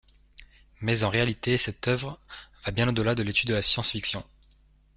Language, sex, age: French, male, 30-39